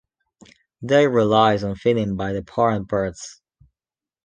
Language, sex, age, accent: English, male, 19-29, Welsh English